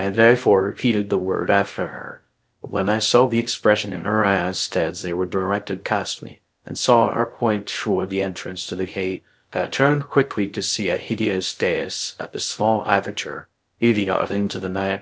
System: TTS, VITS